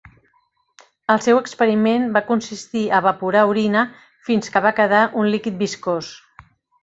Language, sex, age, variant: Catalan, female, 50-59, Central